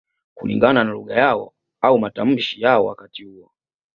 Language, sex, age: Swahili, male, 19-29